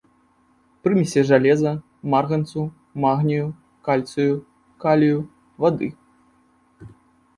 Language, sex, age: Belarusian, male, 19-29